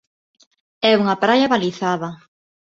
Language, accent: Galician, Neofalante